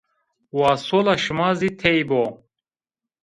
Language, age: Zaza, 30-39